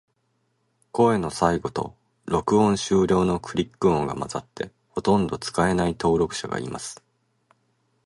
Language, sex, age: Japanese, male, 19-29